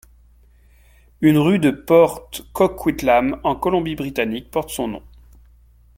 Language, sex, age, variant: French, male, 40-49, Français de métropole